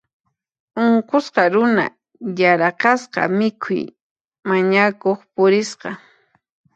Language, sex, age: Puno Quechua, female, 30-39